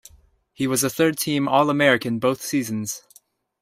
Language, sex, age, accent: English, male, 19-29, Canadian English